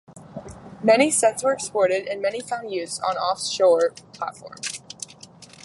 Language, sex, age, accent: English, female, under 19, United States English